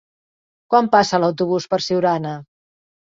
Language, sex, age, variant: Catalan, female, 60-69, Central